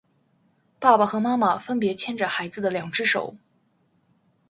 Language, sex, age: Chinese, female, 19-29